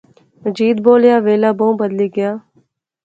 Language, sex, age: Pahari-Potwari, female, 19-29